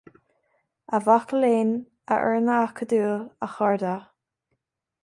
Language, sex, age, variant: Irish, female, 19-29, Gaeilge na Mumhan